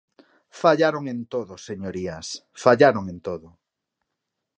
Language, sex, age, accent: Galician, male, 30-39, Normativo (estándar)